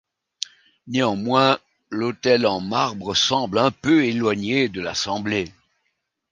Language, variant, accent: French, Français d'Europe, Français de Belgique